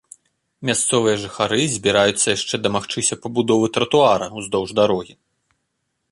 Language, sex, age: Belarusian, male, 30-39